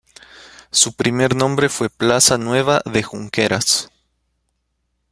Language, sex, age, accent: Spanish, male, 19-29, Andino-Pacífico: Colombia, Perú, Ecuador, oeste de Bolivia y Venezuela andina